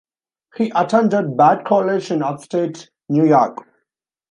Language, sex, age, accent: English, male, 19-29, India and South Asia (India, Pakistan, Sri Lanka)